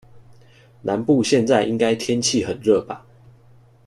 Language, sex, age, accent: Chinese, male, 19-29, 出生地：臺北市